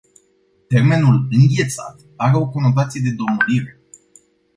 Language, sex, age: Romanian, male, 19-29